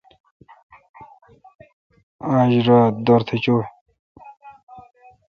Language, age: Kalkoti, 19-29